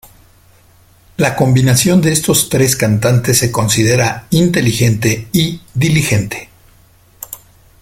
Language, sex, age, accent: Spanish, male, 50-59, México